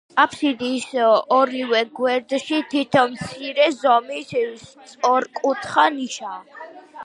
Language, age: Georgian, under 19